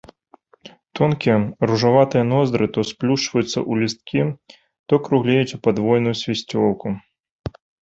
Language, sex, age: Belarusian, male, 30-39